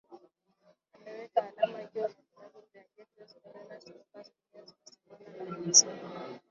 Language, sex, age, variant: Swahili, female, 19-29, Kiswahili cha Bara ya Kenya